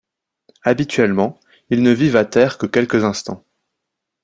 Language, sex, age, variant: French, male, 19-29, Français de métropole